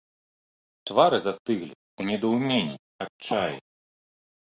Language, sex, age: Belarusian, male, 30-39